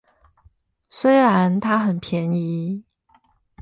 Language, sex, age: Chinese, female, 30-39